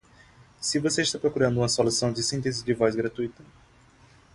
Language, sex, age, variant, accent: Portuguese, male, 19-29, Portuguese (Brasil), Nordestino